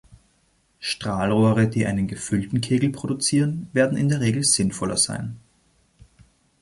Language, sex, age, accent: German, male, 30-39, Österreichisches Deutsch